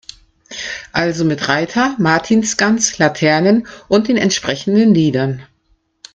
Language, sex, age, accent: German, female, 50-59, Deutschland Deutsch